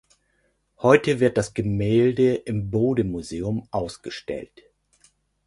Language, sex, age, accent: German, male, 50-59, Deutschland Deutsch